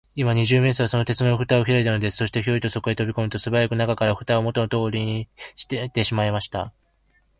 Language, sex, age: Japanese, male, 19-29